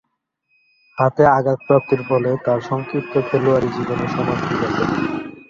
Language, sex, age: Bengali, male, 19-29